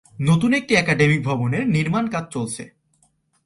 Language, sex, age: Bengali, male, 19-29